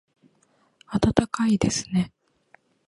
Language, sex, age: Japanese, female, 19-29